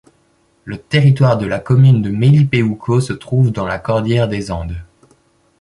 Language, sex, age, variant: French, male, 19-29, Français de métropole